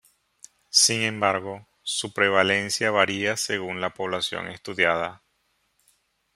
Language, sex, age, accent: Spanish, male, 30-39, Caribe: Cuba, Venezuela, Puerto Rico, República Dominicana, Panamá, Colombia caribeña, México caribeño, Costa del golfo de México